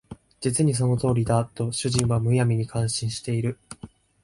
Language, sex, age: Japanese, male, 19-29